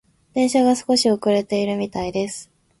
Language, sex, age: Japanese, female, 19-29